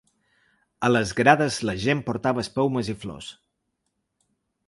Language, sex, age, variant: Catalan, male, 40-49, Balear